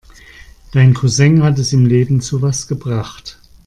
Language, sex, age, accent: German, male, 50-59, Deutschland Deutsch